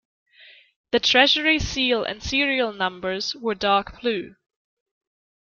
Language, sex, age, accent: English, female, 19-29, England English